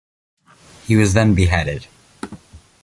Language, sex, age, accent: English, male, under 19, Canadian English